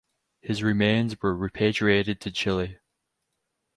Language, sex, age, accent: English, male, 19-29, United States English